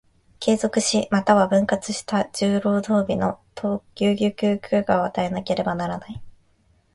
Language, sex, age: Japanese, female, 19-29